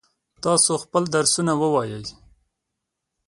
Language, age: Pashto, 19-29